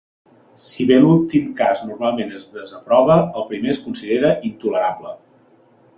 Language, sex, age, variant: Catalan, male, 40-49, Central